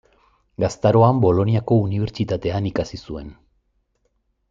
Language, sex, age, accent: Basque, male, 40-49, Erdialdekoa edo Nafarra (Gipuzkoa, Nafarroa)